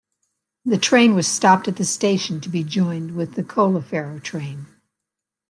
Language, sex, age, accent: English, female, 70-79, United States English